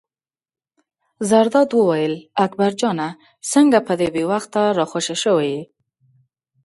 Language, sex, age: Pashto, female, 30-39